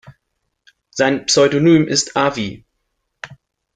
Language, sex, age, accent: German, male, 30-39, Deutschland Deutsch